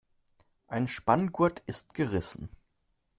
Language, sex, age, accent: German, male, 19-29, Deutschland Deutsch